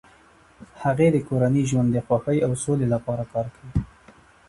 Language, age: Pashto, 19-29